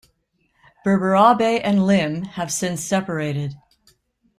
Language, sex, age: English, female, 60-69